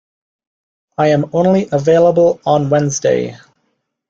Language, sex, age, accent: English, male, 19-29, Canadian English